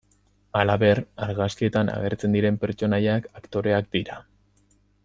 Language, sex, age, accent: Basque, male, 19-29, Mendebalekoa (Araba, Bizkaia, Gipuzkoako mendebaleko herri batzuk)